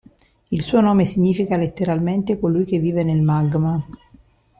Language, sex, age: Italian, female, 50-59